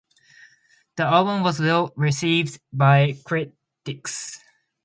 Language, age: English, 19-29